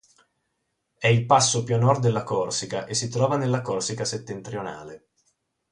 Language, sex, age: Italian, male, 30-39